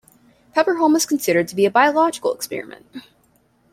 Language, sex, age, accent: English, female, under 19, United States English